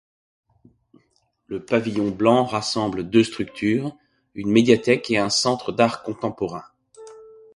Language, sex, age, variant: French, male, 40-49, Français de métropole